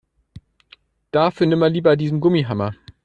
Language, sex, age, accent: German, male, 30-39, Deutschland Deutsch